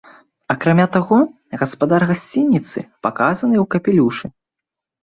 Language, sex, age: Belarusian, male, under 19